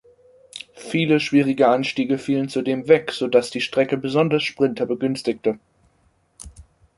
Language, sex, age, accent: German, male, under 19, Deutschland Deutsch